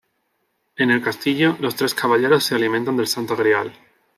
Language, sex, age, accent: Spanish, male, 30-39, España: Sur peninsular (Andalucia, Extremadura, Murcia)